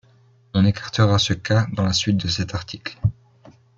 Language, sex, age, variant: French, male, 19-29, Français de métropole